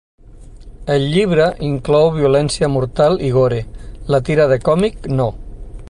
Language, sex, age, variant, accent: Catalan, male, 60-69, Nord-Occidental, nord-occidental